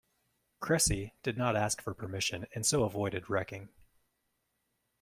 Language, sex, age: English, male, 30-39